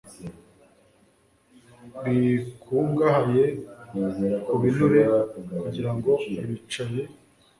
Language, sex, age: Kinyarwanda, male, 19-29